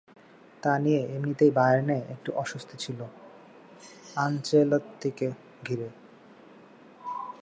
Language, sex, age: Bengali, male, 19-29